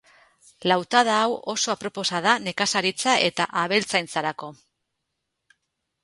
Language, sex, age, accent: Basque, female, 40-49, Mendebalekoa (Araba, Bizkaia, Gipuzkoako mendebaleko herri batzuk)